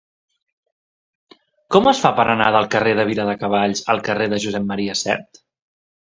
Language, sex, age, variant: Catalan, male, 19-29, Central